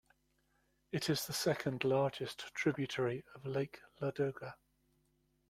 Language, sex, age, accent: English, male, 50-59, England English